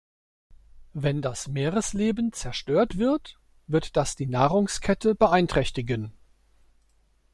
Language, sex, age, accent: German, male, 50-59, Deutschland Deutsch